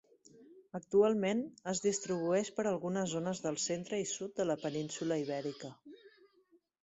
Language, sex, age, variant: Catalan, female, 30-39, Central